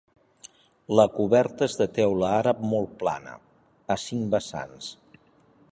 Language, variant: Catalan, Central